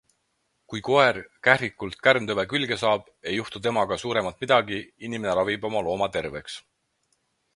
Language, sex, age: Estonian, male, 30-39